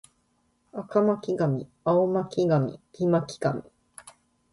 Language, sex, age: Japanese, female, 50-59